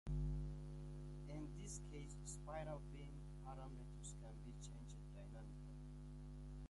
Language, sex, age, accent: English, male, 19-29, United States English